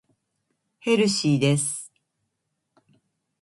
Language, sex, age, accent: Japanese, female, 50-59, 標準語; 東京